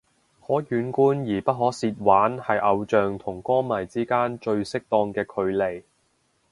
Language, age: Cantonese, 19-29